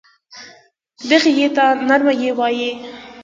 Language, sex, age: Pashto, female, under 19